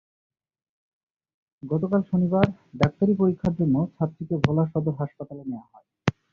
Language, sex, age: Bengali, male, 19-29